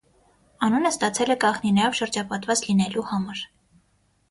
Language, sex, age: Armenian, female, under 19